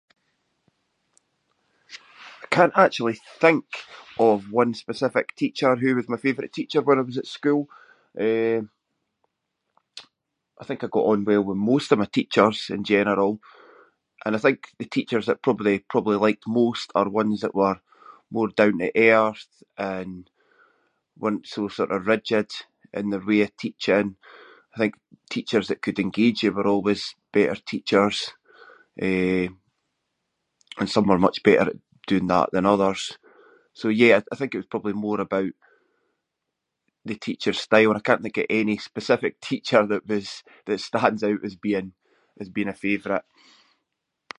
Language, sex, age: Scots, male, 40-49